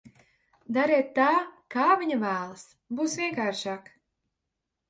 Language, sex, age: Latvian, female, 30-39